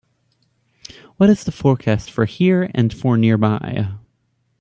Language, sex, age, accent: English, male, 19-29, United States English